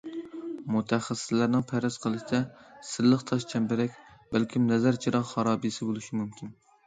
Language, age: Uyghur, 19-29